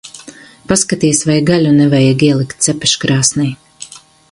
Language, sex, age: Latvian, female, 50-59